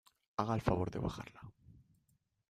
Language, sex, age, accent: Spanish, male, 19-29, España: Centro-Sur peninsular (Madrid, Toledo, Castilla-La Mancha)